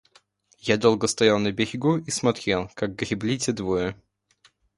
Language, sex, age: Russian, male, under 19